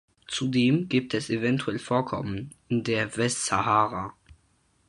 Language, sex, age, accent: German, male, under 19, Deutschland Deutsch